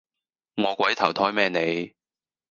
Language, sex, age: Cantonese, male, 30-39